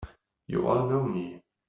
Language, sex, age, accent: English, male, 30-39, United States English